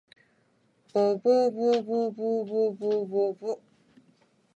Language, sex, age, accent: Japanese, female, 30-39, 日本人